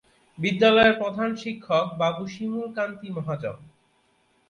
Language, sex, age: Bengali, male, 30-39